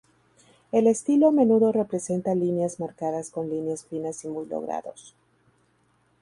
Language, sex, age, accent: Spanish, female, 30-39, México